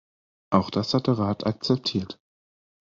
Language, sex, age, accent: German, male, 19-29, Deutschland Deutsch